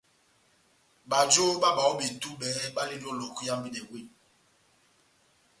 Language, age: Batanga, 50-59